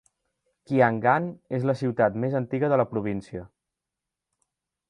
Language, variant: Catalan, Central